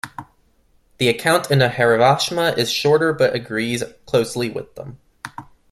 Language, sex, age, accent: English, male, 19-29, United States English